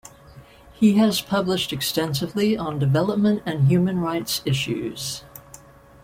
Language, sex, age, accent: English, female, 60-69, United States English